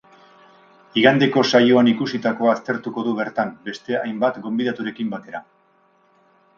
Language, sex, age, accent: Basque, male, 50-59, Erdialdekoa edo Nafarra (Gipuzkoa, Nafarroa)